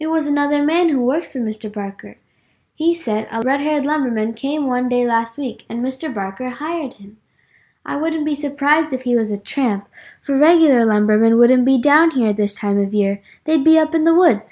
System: none